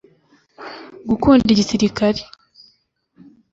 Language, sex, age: Kinyarwanda, female, under 19